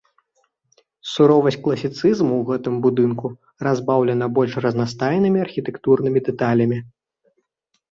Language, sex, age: Belarusian, male, 19-29